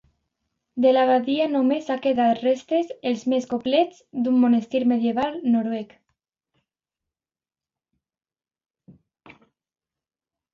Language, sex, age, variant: Catalan, female, under 19, Alacantí